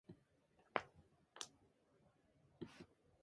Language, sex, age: English, female, 19-29